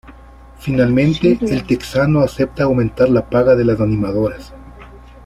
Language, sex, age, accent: Spanish, male, 40-49, Andino-Pacífico: Colombia, Perú, Ecuador, oeste de Bolivia y Venezuela andina